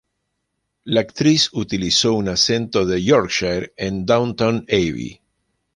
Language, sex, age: Spanish, male, 50-59